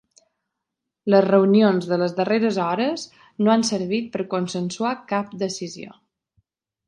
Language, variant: Catalan, Balear